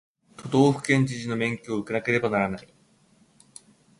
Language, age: Japanese, 30-39